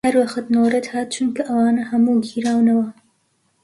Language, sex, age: Central Kurdish, female, 19-29